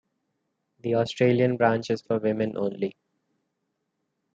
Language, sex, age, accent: English, male, 19-29, India and South Asia (India, Pakistan, Sri Lanka)